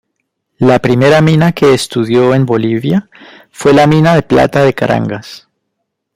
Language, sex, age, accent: Spanish, male, 19-29, Andino-Pacífico: Colombia, Perú, Ecuador, oeste de Bolivia y Venezuela andina